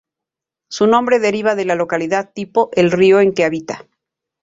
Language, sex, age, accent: Spanish, female, 40-49, México